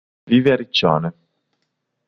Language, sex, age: Italian, male, 30-39